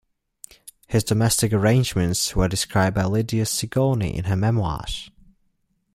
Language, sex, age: English, male, 19-29